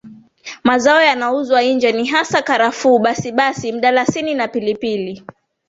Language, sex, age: Swahili, female, 19-29